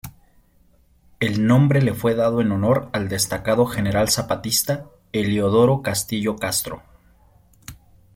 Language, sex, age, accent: Spanish, male, 30-39, México